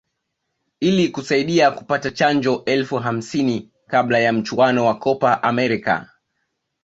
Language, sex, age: Swahili, male, 19-29